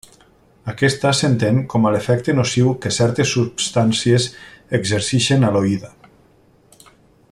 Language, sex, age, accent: Catalan, male, 40-49, valencià